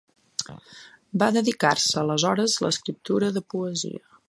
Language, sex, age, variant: Catalan, female, 40-49, Central